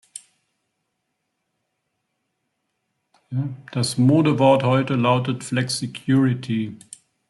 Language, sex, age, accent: German, male, 60-69, Deutschland Deutsch